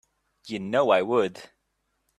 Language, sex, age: English, male, 30-39